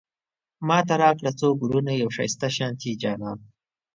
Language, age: Pashto, 30-39